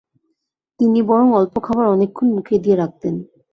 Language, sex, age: Bengali, female, 30-39